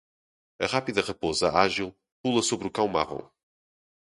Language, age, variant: Portuguese, 19-29, Portuguese (Portugal)